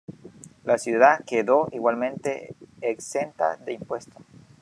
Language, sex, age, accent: Spanish, male, 19-29, América central